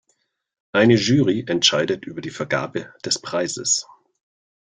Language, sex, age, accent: German, male, 50-59, Deutschland Deutsch